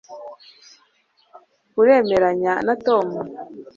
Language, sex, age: Kinyarwanda, female, 40-49